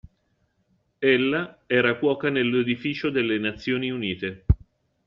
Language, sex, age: Italian, male, 50-59